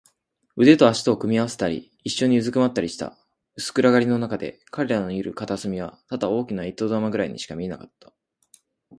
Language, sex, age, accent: Japanese, male, 19-29, 標準